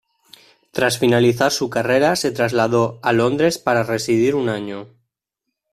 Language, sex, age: Spanish, male, 19-29